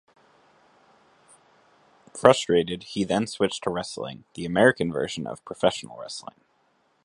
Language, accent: English, United States English